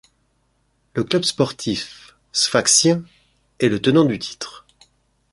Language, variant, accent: French, Français d'Europe, Français de Suisse